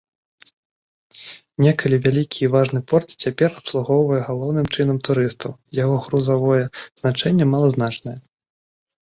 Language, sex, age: Belarusian, male, 19-29